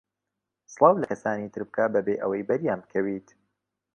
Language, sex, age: Central Kurdish, male, 19-29